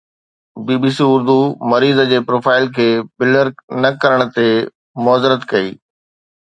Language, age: Sindhi, 40-49